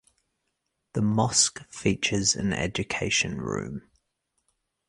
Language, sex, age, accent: English, male, 30-39, Australian English